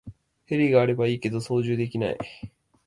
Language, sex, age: Japanese, male, 19-29